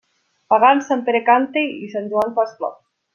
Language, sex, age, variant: Catalan, female, 19-29, Nord-Occidental